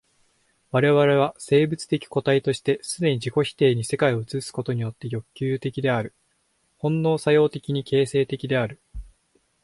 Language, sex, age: Japanese, male, under 19